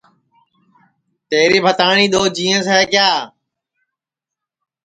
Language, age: Sansi, 19-29